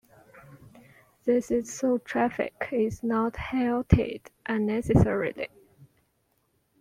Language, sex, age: English, female, 19-29